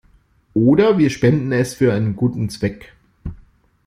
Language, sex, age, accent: German, male, 40-49, Deutschland Deutsch